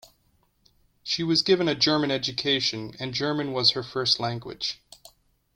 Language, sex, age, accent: English, male, 19-29, United States English